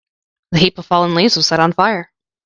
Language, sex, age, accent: English, female, 19-29, United States English